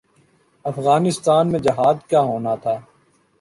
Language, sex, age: Urdu, male, 19-29